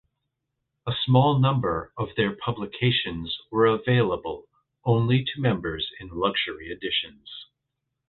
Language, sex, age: English, male, 50-59